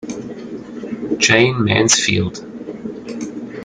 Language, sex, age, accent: German, male, 30-39, Deutschland Deutsch